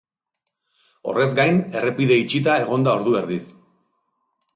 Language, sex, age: Basque, male, 40-49